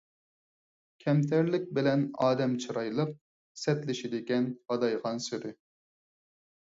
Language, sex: Uyghur, male